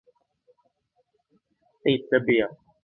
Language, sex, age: Thai, male, 19-29